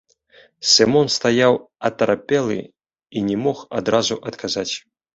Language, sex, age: Belarusian, male, 19-29